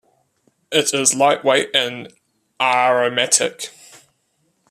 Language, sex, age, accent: English, male, 19-29, New Zealand English